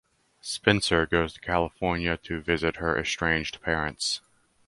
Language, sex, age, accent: English, male, 19-29, United States English